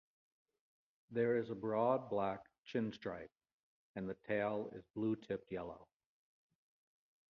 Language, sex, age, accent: English, male, 50-59, United States English